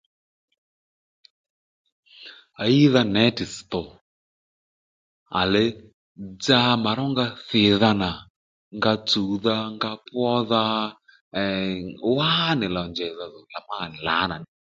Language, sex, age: Lendu, male, 30-39